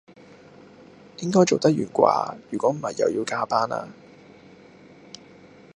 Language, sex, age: Cantonese, male, 19-29